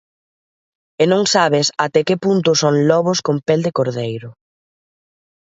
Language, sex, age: Galician, female, 30-39